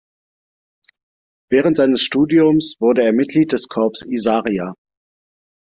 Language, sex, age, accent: German, male, 40-49, Deutschland Deutsch